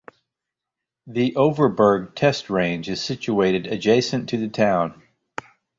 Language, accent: English, United States English